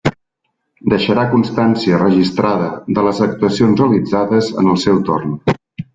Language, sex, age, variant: Catalan, male, 50-59, Central